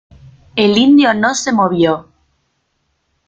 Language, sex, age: Spanish, female, 30-39